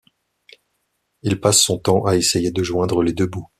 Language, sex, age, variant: French, male, 30-39, Français de métropole